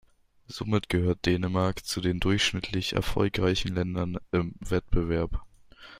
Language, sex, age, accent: German, male, under 19, Deutschland Deutsch